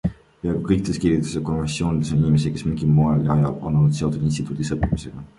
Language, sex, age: Estonian, male, 19-29